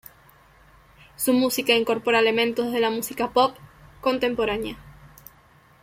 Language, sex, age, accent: Spanish, female, 19-29, Rioplatense: Argentina, Uruguay, este de Bolivia, Paraguay